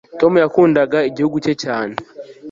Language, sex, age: Kinyarwanda, male, 19-29